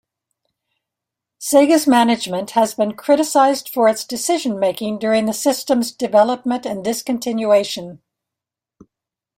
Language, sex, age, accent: English, female, 70-79, United States English